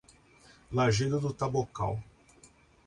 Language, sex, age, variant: Portuguese, male, 40-49, Portuguese (Brasil)